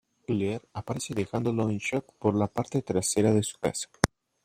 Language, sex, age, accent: Spanish, male, 19-29, México